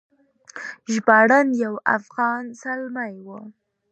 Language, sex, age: Pashto, female, 19-29